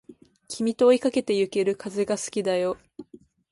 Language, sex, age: Japanese, female, 19-29